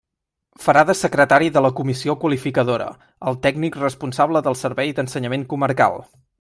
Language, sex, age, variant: Catalan, male, 19-29, Central